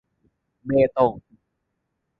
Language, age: Thai, 19-29